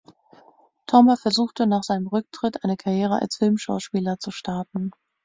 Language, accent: German, Deutschland Deutsch